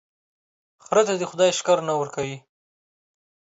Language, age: Pashto, 19-29